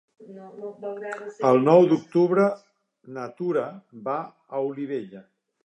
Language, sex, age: Catalan, male, 60-69